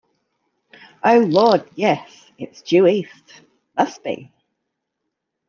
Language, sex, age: English, female, 40-49